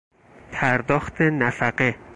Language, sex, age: Persian, male, 30-39